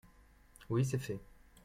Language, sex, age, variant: French, male, 30-39, Français de métropole